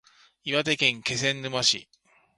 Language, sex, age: Japanese, male, 50-59